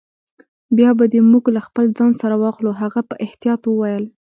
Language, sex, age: Pashto, female, 19-29